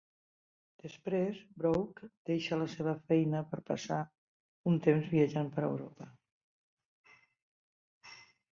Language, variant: Catalan, Septentrional